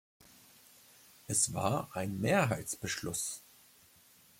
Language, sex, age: German, male, 30-39